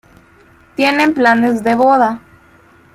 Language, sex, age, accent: Spanish, female, 19-29, América central